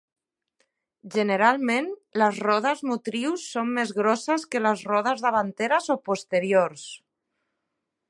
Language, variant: Catalan, Septentrional